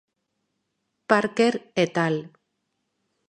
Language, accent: Spanish, España: Norte peninsular (Asturias, Castilla y León, Cantabria, País Vasco, Navarra, Aragón, La Rioja, Guadalajara, Cuenca)